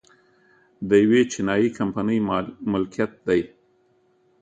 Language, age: Pashto, 50-59